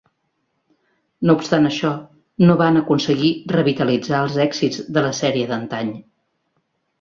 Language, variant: Catalan, Central